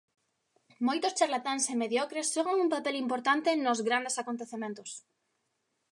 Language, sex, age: Galician, female, 30-39